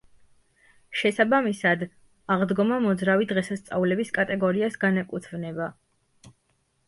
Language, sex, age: Georgian, female, 19-29